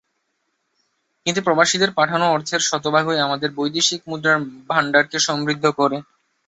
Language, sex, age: Bengali, male, 19-29